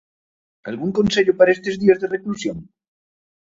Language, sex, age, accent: Galician, male, 40-49, Oriental (común en zona oriental)